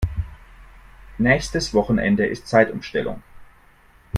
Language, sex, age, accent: German, male, 19-29, Deutschland Deutsch